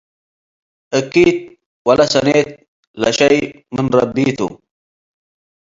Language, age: Tigre, 30-39